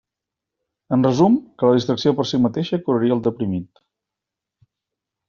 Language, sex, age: Catalan, male, 40-49